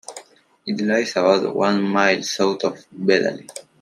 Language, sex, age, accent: English, male, under 19, United States English